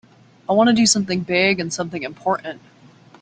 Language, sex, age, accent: English, female, 19-29, United States English